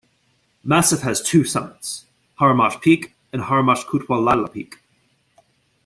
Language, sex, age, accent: English, male, 19-29, United States English